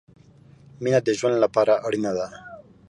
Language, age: Pashto, 19-29